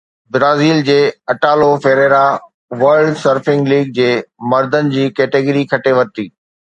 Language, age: Sindhi, 40-49